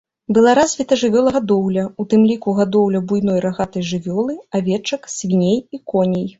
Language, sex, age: Belarusian, female, 30-39